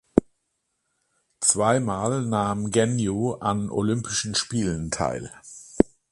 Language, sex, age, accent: German, male, 60-69, Deutschland Deutsch